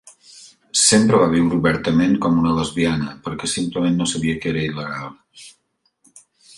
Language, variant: Catalan, Central